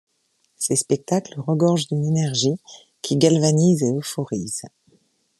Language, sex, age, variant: French, female, 40-49, Français de métropole